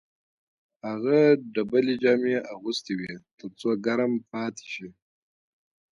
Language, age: Pashto, 30-39